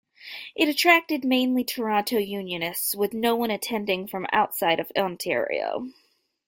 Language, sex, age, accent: English, female, 19-29, United States English